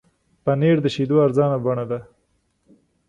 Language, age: Pashto, 30-39